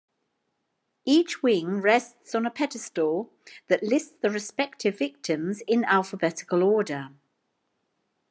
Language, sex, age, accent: English, female, 60-69, England English